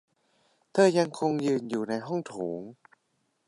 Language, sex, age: Thai, male, under 19